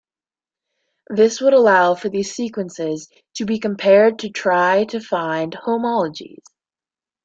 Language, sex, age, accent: English, female, under 19, United States English